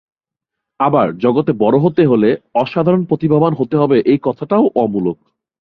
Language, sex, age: Bengali, male, 19-29